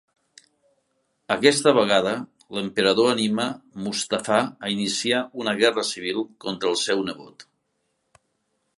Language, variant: Catalan, Nord-Occidental